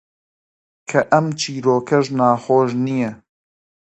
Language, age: Central Kurdish, 19-29